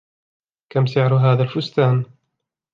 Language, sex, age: Arabic, male, 19-29